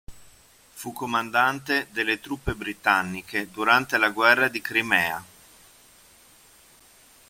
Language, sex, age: Italian, male, 50-59